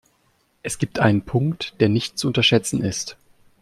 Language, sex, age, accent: German, male, 19-29, Deutschland Deutsch